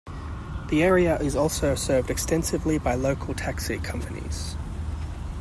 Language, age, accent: English, 30-39, Australian English